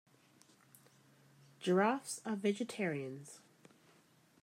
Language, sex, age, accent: English, female, 40-49, Australian English